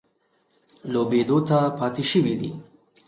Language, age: Pashto, 30-39